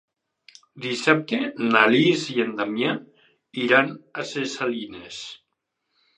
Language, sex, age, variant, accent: Catalan, male, 50-59, Valencià central, valencià